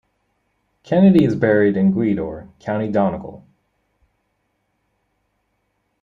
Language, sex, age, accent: English, male, 30-39, United States English